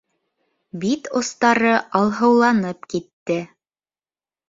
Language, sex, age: Bashkir, female, 19-29